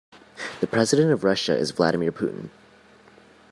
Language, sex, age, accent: English, male, 19-29, United States English